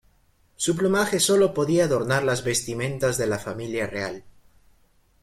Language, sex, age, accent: Spanish, male, under 19, Andino-Pacífico: Colombia, Perú, Ecuador, oeste de Bolivia y Venezuela andina